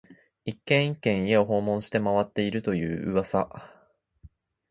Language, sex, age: Japanese, male, under 19